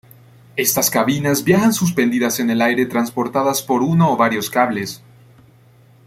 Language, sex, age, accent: Spanish, male, 19-29, América central